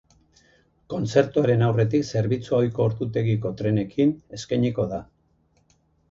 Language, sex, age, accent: Basque, male, 50-59, Erdialdekoa edo Nafarra (Gipuzkoa, Nafarroa)